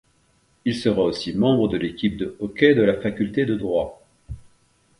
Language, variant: French, Français de métropole